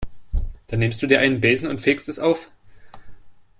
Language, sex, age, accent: German, male, 19-29, Deutschland Deutsch